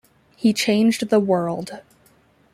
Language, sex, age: English, female, 30-39